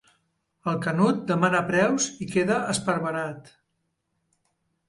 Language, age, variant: Catalan, 50-59, Central